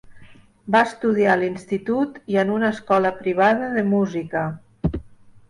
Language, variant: Catalan, Nord-Occidental